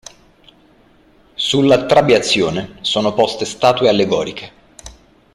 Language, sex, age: Italian, male, 30-39